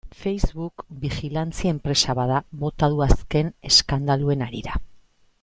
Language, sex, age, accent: Basque, female, 40-49, Mendebalekoa (Araba, Bizkaia, Gipuzkoako mendebaleko herri batzuk)